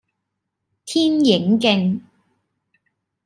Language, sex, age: Cantonese, female, 19-29